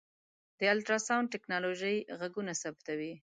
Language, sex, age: Pashto, female, 19-29